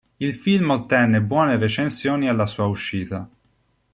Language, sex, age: Italian, male, 19-29